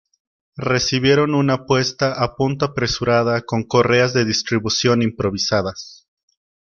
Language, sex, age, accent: Spanish, male, 19-29, México